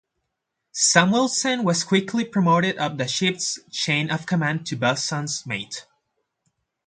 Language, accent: English, United States English